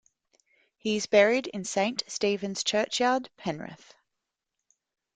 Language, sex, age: English, female, 40-49